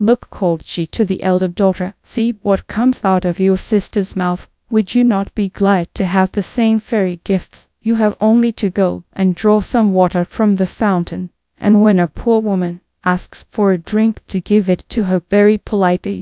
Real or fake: fake